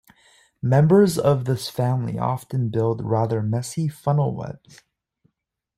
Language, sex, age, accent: English, male, 19-29, Canadian English